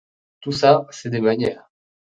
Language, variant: French, Français de métropole